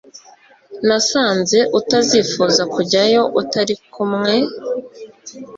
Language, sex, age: Kinyarwanda, female, 19-29